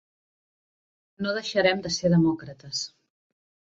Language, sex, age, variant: Catalan, female, 50-59, Central